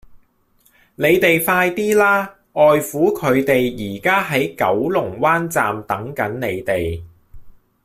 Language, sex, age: Cantonese, male, 40-49